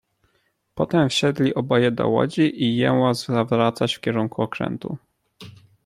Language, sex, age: Polish, male, 19-29